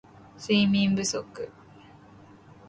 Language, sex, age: Japanese, female, under 19